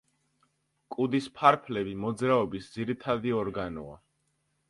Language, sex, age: Georgian, male, under 19